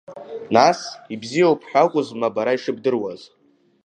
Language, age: Abkhazian, under 19